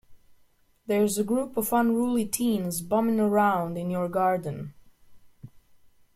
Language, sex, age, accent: English, female, 30-39, United States English